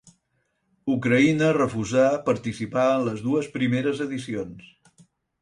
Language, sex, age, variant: Catalan, male, 60-69, Central